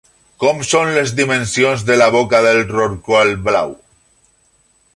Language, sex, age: Catalan, male, 40-49